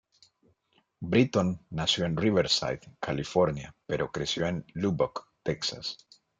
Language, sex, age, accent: Spanish, male, 40-49, Andino-Pacífico: Colombia, Perú, Ecuador, oeste de Bolivia y Venezuela andina